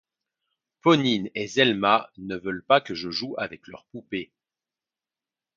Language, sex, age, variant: French, male, 30-39, Français de métropole